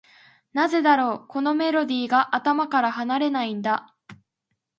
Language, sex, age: Japanese, female, 19-29